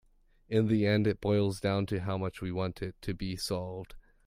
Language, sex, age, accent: English, male, under 19, United States English